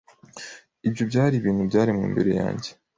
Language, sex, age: Kinyarwanda, male, 30-39